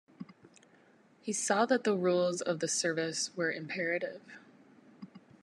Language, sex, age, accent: English, female, 30-39, United States English